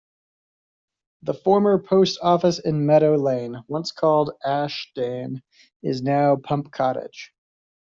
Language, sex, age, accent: English, male, 30-39, United States English